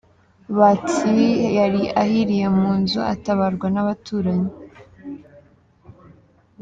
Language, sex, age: Kinyarwanda, female, 19-29